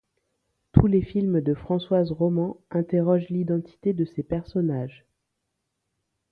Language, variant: French, Français de métropole